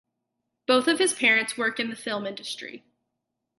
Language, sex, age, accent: English, female, under 19, United States English